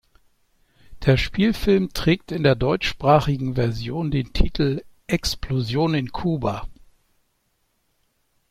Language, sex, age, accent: German, male, 60-69, Deutschland Deutsch